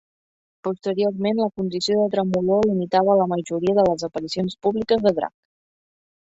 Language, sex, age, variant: Catalan, female, 30-39, Central